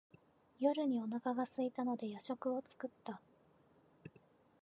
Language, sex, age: Japanese, female, 19-29